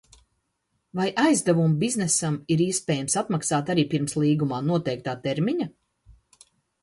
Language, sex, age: Latvian, female, 50-59